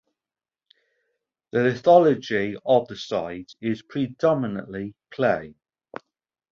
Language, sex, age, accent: English, male, 40-49, England English